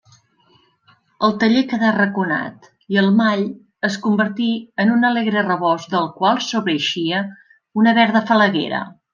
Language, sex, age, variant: Catalan, female, 50-59, Central